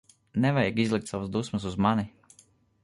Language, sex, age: Latvian, male, 30-39